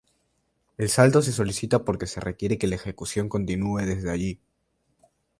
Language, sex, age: Spanish, male, 19-29